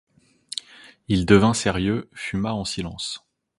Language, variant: French, Français de métropole